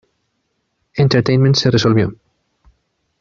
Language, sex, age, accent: Spanish, male, 40-49, España: Centro-Sur peninsular (Madrid, Toledo, Castilla-La Mancha)